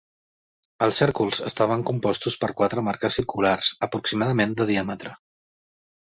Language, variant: Catalan, Central